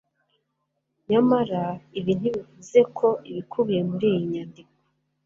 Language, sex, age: Kinyarwanda, female, 19-29